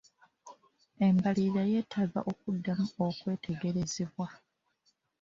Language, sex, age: Ganda, female, 19-29